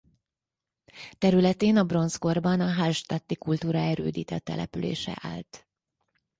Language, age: Hungarian, 50-59